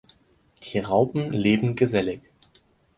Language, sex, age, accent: German, male, 19-29, Deutschland Deutsch